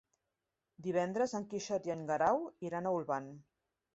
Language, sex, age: Catalan, female, 50-59